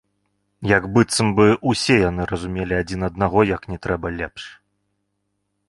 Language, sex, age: Belarusian, male, 19-29